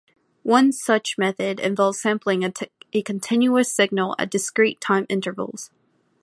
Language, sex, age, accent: English, female, under 19, United States English